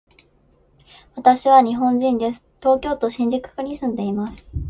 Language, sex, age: Japanese, female, 19-29